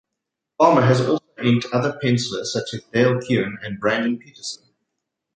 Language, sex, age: English, male, 30-39